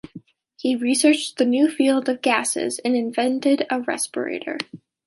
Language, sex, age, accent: English, female, 19-29, United States English